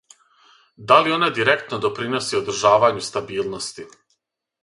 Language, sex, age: Serbian, male, 30-39